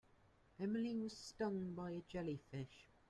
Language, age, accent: English, 19-29, England English